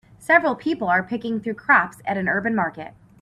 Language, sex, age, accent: English, female, 30-39, United States English